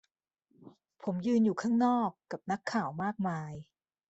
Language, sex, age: Thai, female, 30-39